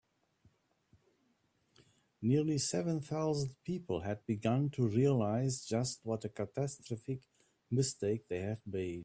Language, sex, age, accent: English, male, 60-69, Southern African (South Africa, Zimbabwe, Namibia)